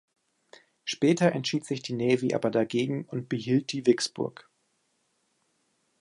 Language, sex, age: German, male, 19-29